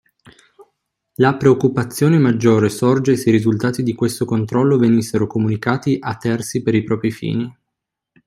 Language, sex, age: Italian, male, 19-29